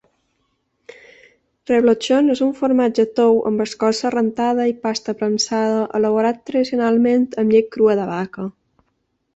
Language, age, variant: Catalan, 30-39, Balear